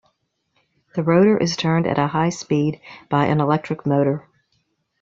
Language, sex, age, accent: English, female, 50-59, United States English